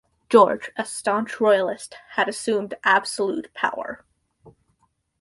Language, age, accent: English, under 19, Canadian English